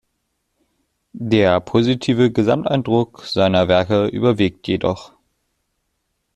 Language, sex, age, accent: German, male, under 19, Deutschland Deutsch